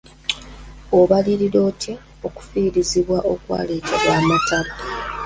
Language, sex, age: Ganda, female, 19-29